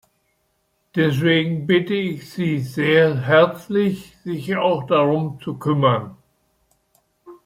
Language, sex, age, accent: German, male, 80-89, Deutschland Deutsch